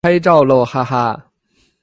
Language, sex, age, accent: Chinese, male, 30-39, 出生地：北京市